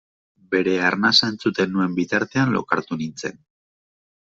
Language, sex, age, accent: Basque, male, 30-39, Mendebalekoa (Araba, Bizkaia, Gipuzkoako mendebaleko herri batzuk)